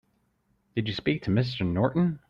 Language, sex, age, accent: English, male, 30-39, United States English